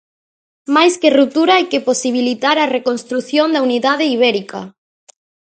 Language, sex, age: Galician, female, under 19